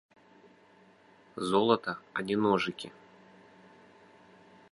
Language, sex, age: Belarusian, male, 30-39